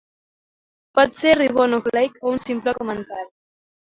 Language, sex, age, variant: Catalan, female, 19-29, Central